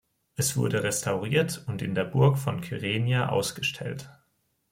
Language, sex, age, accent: German, male, 19-29, Deutschland Deutsch